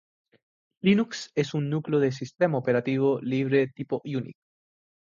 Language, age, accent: Spanish, 19-29, España: Islas Canarias